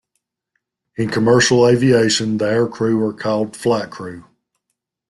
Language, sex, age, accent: English, male, 40-49, United States English